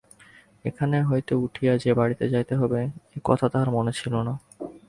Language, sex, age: Bengali, male, 19-29